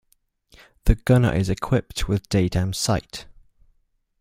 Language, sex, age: English, male, 19-29